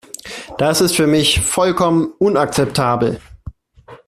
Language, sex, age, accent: German, male, 30-39, Deutschland Deutsch